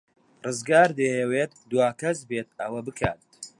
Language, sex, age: Central Kurdish, male, 19-29